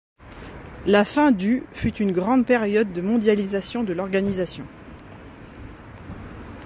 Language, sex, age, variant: French, female, 30-39, Français de métropole